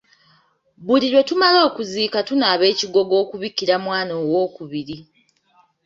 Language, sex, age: Ganda, female, 19-29